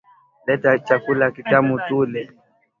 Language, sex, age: Swahili, male, 19-29